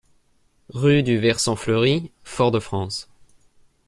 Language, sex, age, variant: French, male, 19-29, Français de métropole